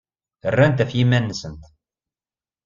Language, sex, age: Kabyle, male, 40-49